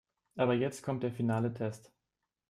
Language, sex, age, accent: German, male, 19-29, Deutschland Deutsch